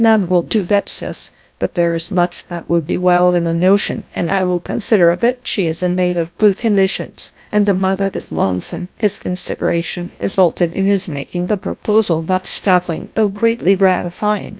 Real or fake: fake